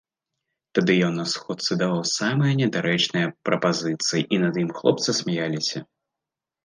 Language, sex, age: Belarusian, male, under 19